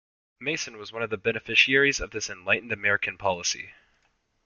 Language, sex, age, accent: English, male, under 19, United States English